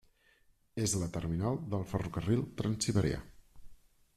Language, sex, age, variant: Catalan, male, 40-49, Central